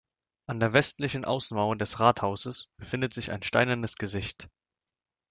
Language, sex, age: German, male, under 19